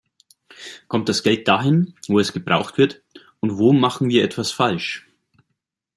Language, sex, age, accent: German, male, 30-39, Deutschland Deutsch